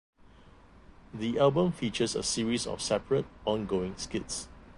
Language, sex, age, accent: English, male, 50-59, Singaporean English